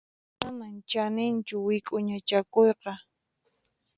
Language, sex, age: Puno Quechua, female, 19-29